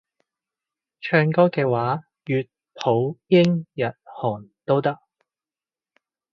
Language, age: Cantonese, 40-49